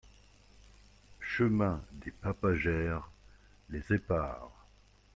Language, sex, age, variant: French, male, 50-59, Français de métropole